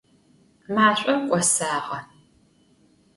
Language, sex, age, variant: Adyghe, female, 50-59, Адыгабзэ (Кирил, пстэумэ зэдыряе)